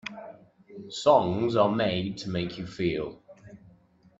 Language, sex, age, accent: English, male, 30-39, England English